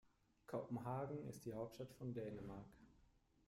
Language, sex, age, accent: German, male, 30-39, Deutschland Deutsch